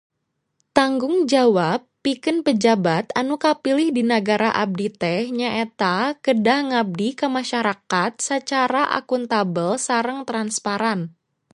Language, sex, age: Sundanese, female, 19-29